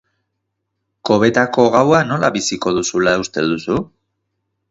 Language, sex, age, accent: Basque, male, 30-39, Mendebalekoa (Araba, Bizkaia, Gipuzkoako mendebaleko herri batzuk)